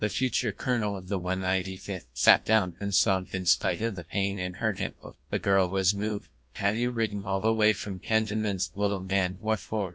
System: TTS, GlowTTS